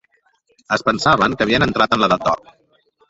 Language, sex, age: Catalan, male, 40-49